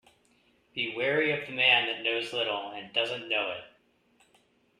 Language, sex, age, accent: English, male, 30-39, United States English